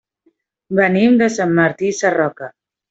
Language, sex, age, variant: Catalan, female, 30-39, Central